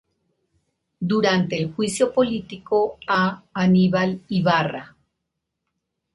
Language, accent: Spanish, Andino-Pacífico: Colombia, Perú, Ecuador, oeste de Bolivia y Venezuela andina